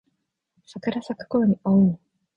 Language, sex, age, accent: Japanese, female, 19-29, 標準語